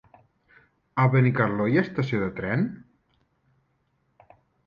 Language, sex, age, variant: Catalan, male, 30-39, Central